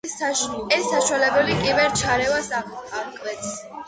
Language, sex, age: Georgian, female, under 19